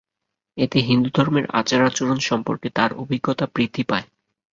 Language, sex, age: Bengali, male, 19-29